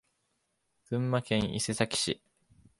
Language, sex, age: Japanese, male, 19-29